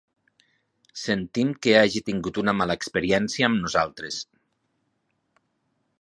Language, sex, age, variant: Catalan, male, 50-59, Septentrional